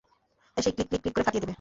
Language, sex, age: Bengali, female, 19-29